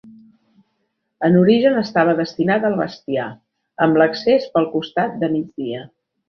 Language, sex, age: Catalan, female, 50-59